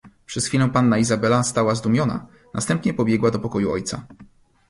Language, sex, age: Polish, male, 30-39